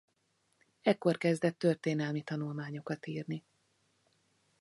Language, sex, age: Hungarian, female, 40-49